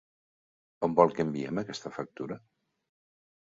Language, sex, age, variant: Catalan, male, 60-69, Central